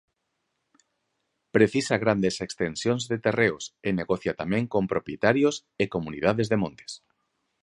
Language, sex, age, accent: Galician, male, 40-49, Normativo (estándar)